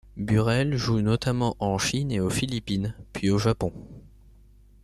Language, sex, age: French, male, under 19